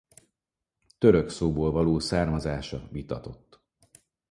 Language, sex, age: Hungarian, male, 40-49